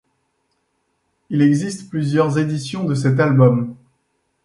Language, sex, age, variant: French, male, 30-39, Français de métropole